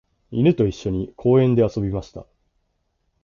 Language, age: Japanese, 19-29